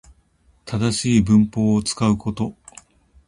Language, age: Japanese, 50-59